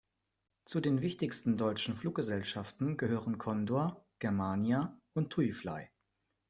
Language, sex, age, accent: German, male, 19-29, Deutschland Deutsch